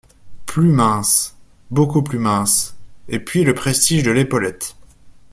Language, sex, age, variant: French, male, 19-29, Français de métropole